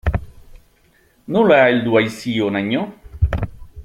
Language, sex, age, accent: Basque, male, 50-59, Mendebalekoa (Araba, Bizkaia, Gipuzkoako mendebaleko herri batzuk)